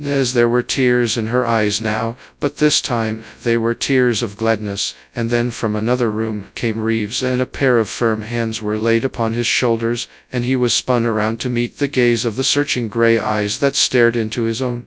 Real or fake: fake